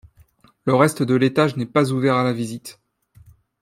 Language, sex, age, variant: French, male, 19-29, Français de métropole